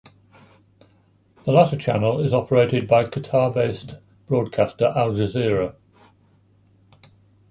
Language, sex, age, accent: English, male, 60-69, England English